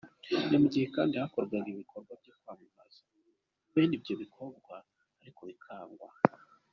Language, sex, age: Kinyarwanda, male, 19-29